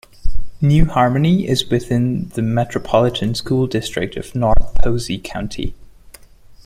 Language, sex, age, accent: English, male, 30-39, India and South Asia (India, Pakistan, Sri Lanka)